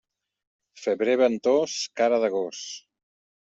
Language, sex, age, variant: Catalan, male, 50-59, Central